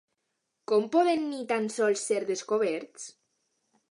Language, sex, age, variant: Catalan, female, under 19, Alacantí